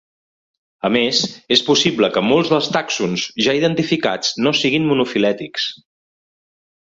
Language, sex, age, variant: Catalan, male, 40-49, Central